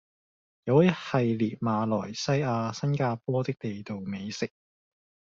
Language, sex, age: Cantonese, male, 30-39